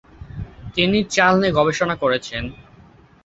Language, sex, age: Bengali, male, under 19